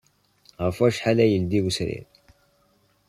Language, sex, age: Kabyle, male, under 19